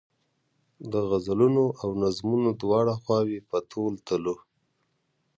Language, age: Pashto, 19-29